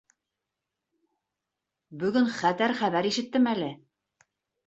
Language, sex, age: Bashkir, female, 40-49